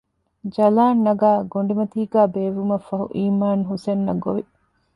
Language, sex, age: Divehi, female, 40-49